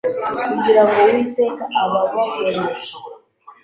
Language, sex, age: Kinyarwanda, female, 19-29